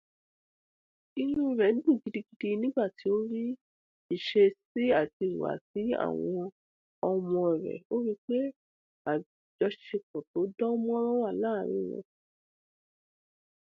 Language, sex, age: English, female, 30-39